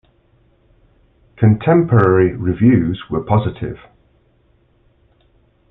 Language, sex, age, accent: English, male, 50-59, England English